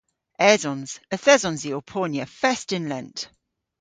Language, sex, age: Cornish, female, 40-49